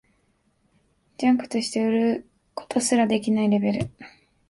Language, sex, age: Japanese, female, 19-29